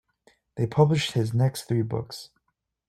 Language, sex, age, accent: English, male, 19-29, Canadian English